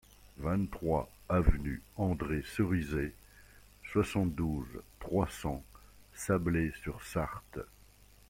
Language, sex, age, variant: French, male, 50-59, Français de métropole